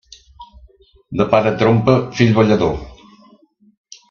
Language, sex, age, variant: Catalan, male, 70-79, Central